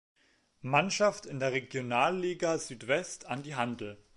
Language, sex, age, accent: German, male, 19-29, Deutschland Deutsch